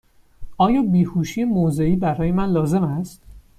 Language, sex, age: Persian, male, 19-29